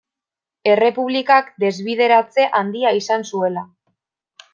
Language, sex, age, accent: Basque, female, 19-29, Mendebalekoa (Araba, Bizkaia, Gipuzkoako mendebaleko herri batzuk)